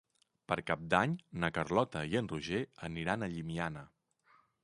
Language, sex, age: Catalan, male, 40-49